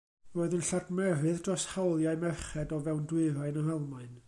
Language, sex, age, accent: Welsh, male, 40-49, Y Deyrnas Unedig Cymraeg